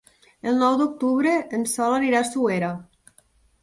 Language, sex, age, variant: Catalan, female, 30-39, Nord-Occidental